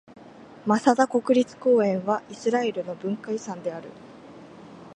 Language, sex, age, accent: Japanese, female, 19-29, 標準語